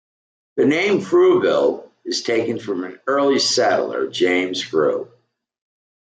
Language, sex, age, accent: English, male, 60-69, United States English